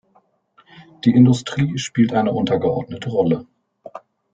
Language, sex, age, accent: German, male, 40-49, Deutschland Deutsch